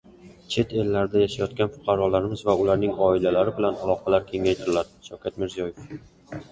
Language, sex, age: Uzbek, male, 19-29